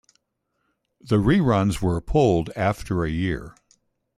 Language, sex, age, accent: English, male, 60-69, United States English